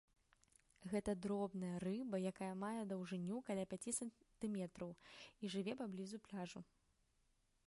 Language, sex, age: Belarusian, female, 19-29